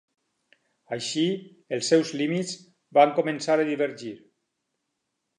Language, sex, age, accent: Catalan, male, 50-59, valencià